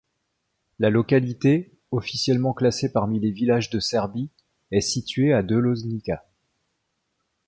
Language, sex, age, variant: French, male, 30-39, Français de métropole